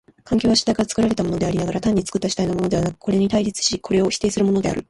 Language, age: Japanese, 19-29